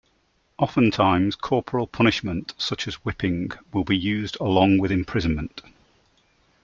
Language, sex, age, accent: English, male, 40-49, England English